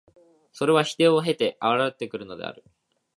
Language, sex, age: Japanese, male, 19-29